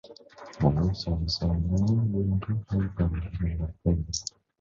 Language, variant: Vietnamese, Sài Gòn